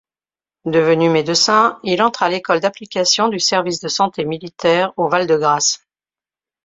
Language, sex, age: French, female, 50-59